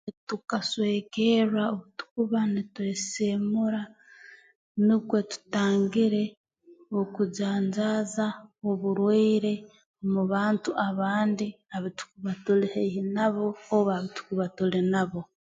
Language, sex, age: Tooro, female, 19-29